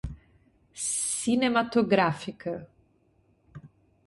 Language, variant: Portuguese, Portuguese (Brasil)